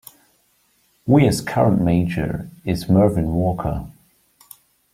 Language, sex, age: English, male, 30-39